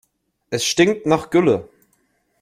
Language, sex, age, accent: German, male, 19-29, Deutschland Deutsch